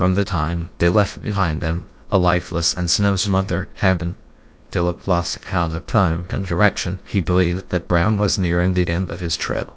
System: TTS, GlowTTS